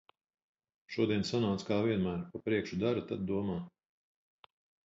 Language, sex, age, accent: Latvian, male, 50-59, Vidus dialekts